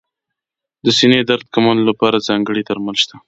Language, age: Pashto, 19-29